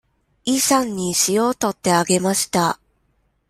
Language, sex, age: Japanese, female, 19-29